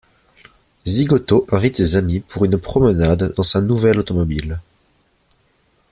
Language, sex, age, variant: French, male, 19-29, Français de métropole